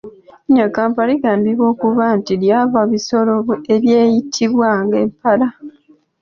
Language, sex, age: Ganda, female, 19-29